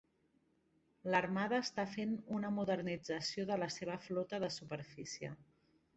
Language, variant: Catalan, Central